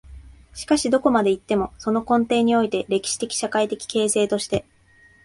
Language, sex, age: Japanese, female, 19-29